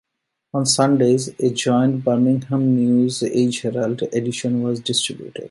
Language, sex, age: English, male, 40-49